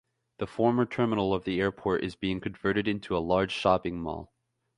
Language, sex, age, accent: English, male, 19-29, United States English